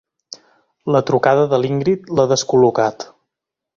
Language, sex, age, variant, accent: Catalan, male, 19-29, Central, central